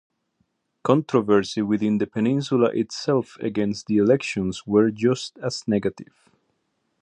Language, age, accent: English, 30-39, United States English